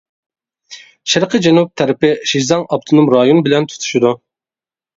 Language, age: Uyghur, 19-29